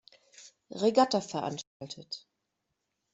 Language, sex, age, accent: German, female, 30-39, Deutschland Deutsch